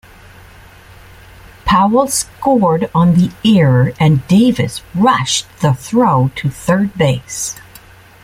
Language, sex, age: English, female, 60-69